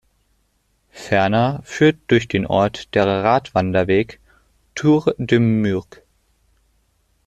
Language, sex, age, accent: German, male, under 19, Deutschland Deutsch